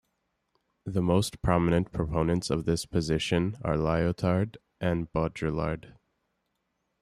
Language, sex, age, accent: English, male, 19-29, Canadian English